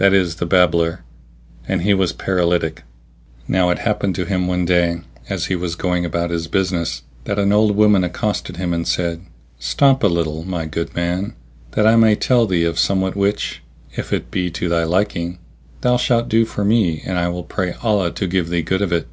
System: none